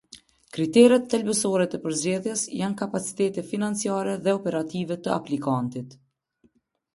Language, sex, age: Albanian, female, 30-39